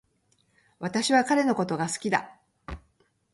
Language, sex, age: Japanese, female, 50-59